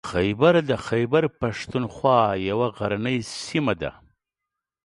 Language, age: Pashto, 40-49